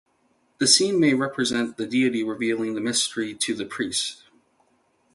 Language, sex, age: English, male, 19-29